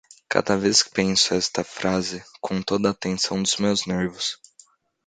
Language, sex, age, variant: Portuguese, male, 19-29, Portuguese (Brasil)